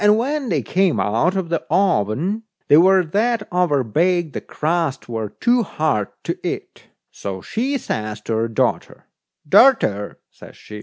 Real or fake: real